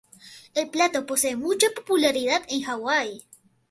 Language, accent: Spanish, Andino-Pacífico: Colombia, Perú, Ecuador, oeste de Bolivia y Venezuela andina